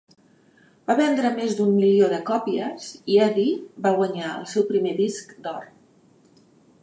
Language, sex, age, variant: Catalan, female, 50-59, Central